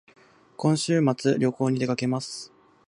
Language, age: Japanese, 19-29